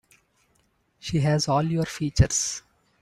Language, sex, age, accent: English, male, 19-29, India and South Asia (India, Pakistan, Sri Lanka)